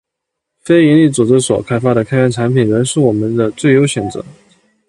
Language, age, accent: Chinese, 19-29, 出生地：江西省